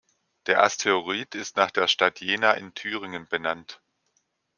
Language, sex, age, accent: German, male, 40-49, Deutschland Deutsch